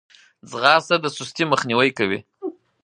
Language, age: Pashto, 40-49